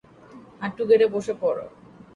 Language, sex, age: Bengali, female, 30-39